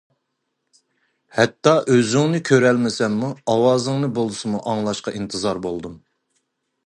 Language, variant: Uyghur, ئۇيغۇر تىلى